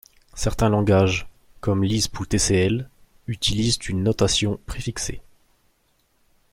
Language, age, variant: French, 30-39, Français de métropole